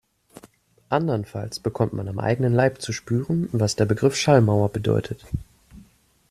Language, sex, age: German, male, 19-29